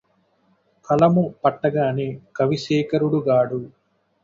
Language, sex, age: Telugu, male, 19-29